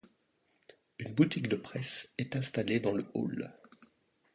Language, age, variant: French, 40-49, Français de métropole